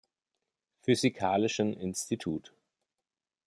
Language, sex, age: German, male, 40-49